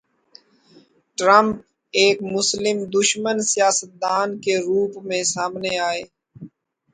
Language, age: Urdu, 40-49